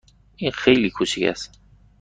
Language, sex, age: Persian, male, 19-29